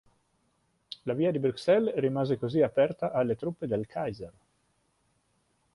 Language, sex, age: Italian, male, 50-59